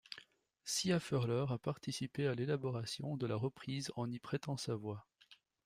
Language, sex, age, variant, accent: French, male, 30-39, Français d'Europe, Français de Belgique